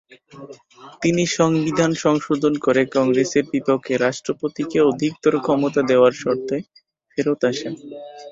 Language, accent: Bengali, Native